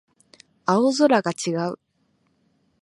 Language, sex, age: Japanese, female, 19-29